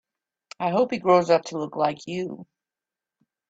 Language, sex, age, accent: English, female, 30-39, United States English